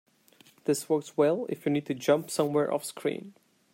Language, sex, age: English, male, 30-39